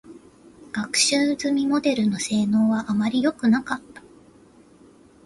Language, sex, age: Japanese, female, 30-39